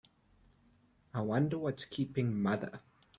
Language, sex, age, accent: English, male, 19-29, Southern African (South Africa, Zimbabwe, Namibia)